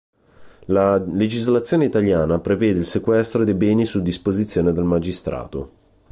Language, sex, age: Italian, male, 30-39